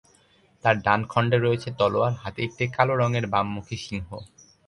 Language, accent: Bengali, Bangladeshi